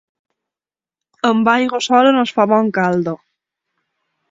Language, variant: Catalan, Balear